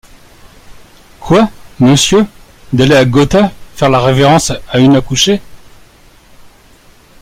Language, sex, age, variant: French, male, 40-49, Français de métropole